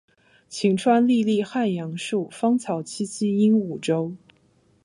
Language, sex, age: Chinese, female, 19-29